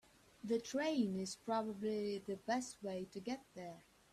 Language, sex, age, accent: English, female, 19-29, England English